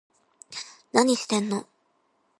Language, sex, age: Japanese, female, 19-29